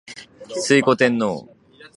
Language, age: Japanese, 19-29